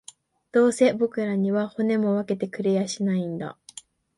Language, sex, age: Japanese, female, 19-29